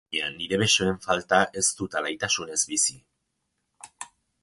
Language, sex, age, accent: Basque, male, 60-69, Erdialdekoa edo Nafarra (Gipuzkoa, Nafarroa)